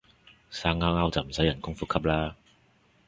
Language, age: Cantonese, 30-39